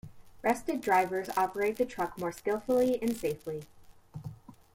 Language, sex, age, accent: English, female, 30-39, United States English